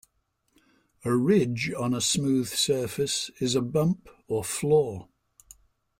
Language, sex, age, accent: English, male, 70-79, England English